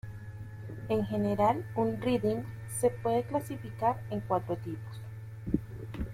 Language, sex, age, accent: Spanish, female, 30-39, Andino-Pacífico: Colombia, Perú, Ecuador, oeste de Bolivia y Venezuela andina